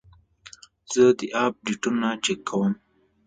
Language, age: Pashto, 19-29